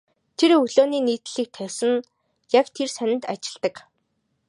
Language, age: Mongolian, 19-29